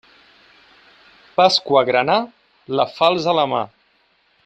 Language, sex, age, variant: Catalan, male, 30-39, Central